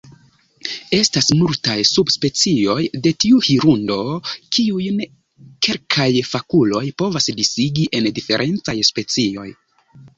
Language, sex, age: Esperanto, male, 19-29